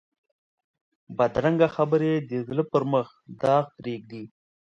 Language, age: Pashto, 30-39